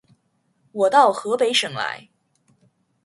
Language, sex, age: Chinese, female, 19-29